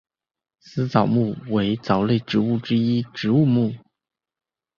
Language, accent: Chinese, 普通话